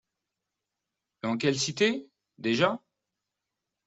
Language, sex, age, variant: French, male, 19-29, Français de métropole